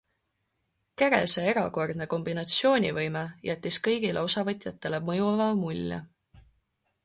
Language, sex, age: Estonian, female, 19-29